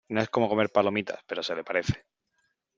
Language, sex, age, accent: Spanish, male, 19-29, España: Sur peninsular (Andalucia, Extremadura, Murcia)